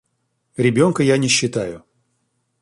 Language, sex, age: Russian, male, 40-49